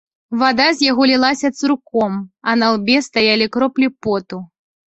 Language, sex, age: Belarusian, female, 30-39